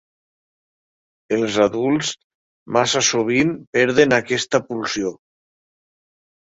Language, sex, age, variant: Catalan, male, 60-69, Central